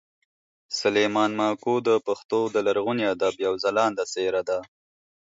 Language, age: Pashto, 19-29